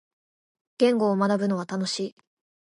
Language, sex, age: Japanese, female, 19-29